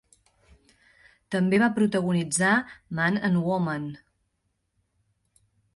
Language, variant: Catalan, Central